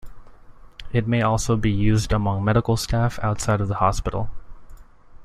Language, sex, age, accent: English, male, 19-29, United States English